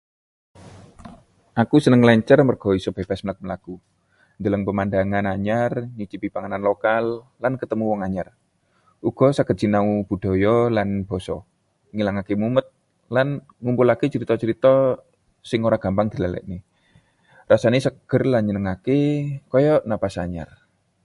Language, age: Javanese, 30-39